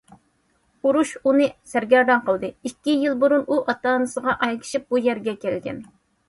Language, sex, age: Uyghur, female, 30-39